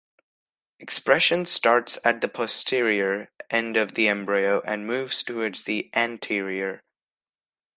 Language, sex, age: English, male, under 19